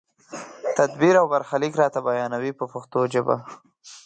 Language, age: Pashto, 19-29